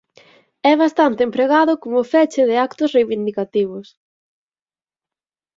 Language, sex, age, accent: Galician, female, 19-29, Atlántico (seseo e gheada)